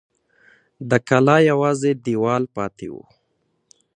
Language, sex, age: Pashto, male, under 19